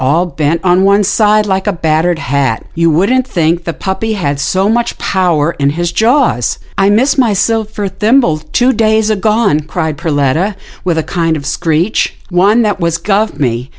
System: none